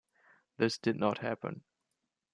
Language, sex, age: English, male, 19-29